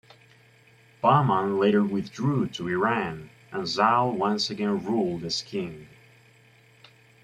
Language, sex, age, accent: English, male, 19-29, United States English